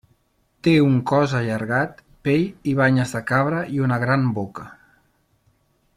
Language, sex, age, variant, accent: Catalan, male, 40-49, Central, central